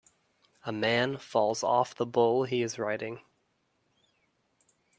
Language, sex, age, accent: English, male, 19-29, United States English